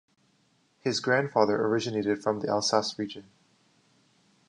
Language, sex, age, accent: English, male, 19-29, Canadian English